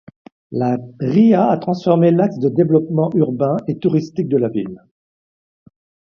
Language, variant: French, Français de métropole